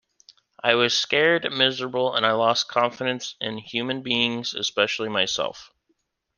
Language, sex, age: English, male, 19-29